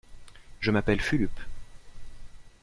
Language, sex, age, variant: French, male, 19-29, Français de métropole